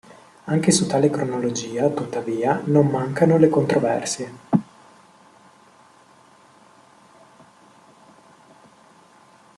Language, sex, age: Italian, male, 19-29